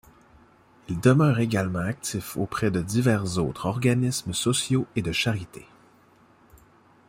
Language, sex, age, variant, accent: French, male, 30-39, Français d'Amérique du Nord, Français du Canada